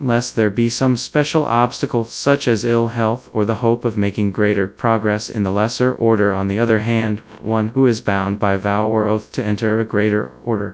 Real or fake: fake